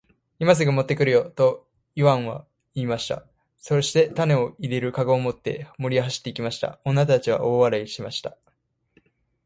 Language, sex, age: Japanese, male, 19-29